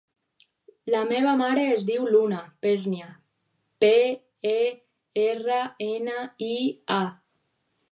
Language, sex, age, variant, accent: Catalan, female, under 19, Alacantí, valencià